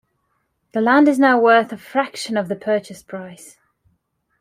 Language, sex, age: English, female, 19-29